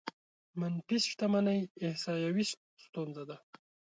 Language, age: Pashto, 19-29